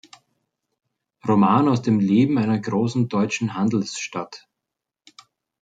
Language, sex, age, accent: German, male, 40-49, Österreichisches Deutsch